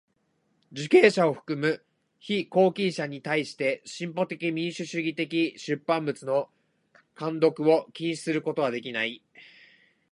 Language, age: Japanese, 19-29